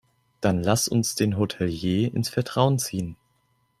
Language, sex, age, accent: German, male, 19-29, Deutschland Deutsch